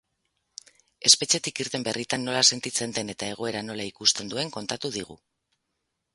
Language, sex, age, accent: Basque, female, 40-49, Mendebalekoa (Araba, Bizkaia, Gipuzkoako mendebaleko herri batzuk)